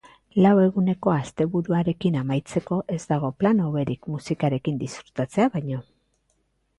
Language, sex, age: Basque, female, 40-49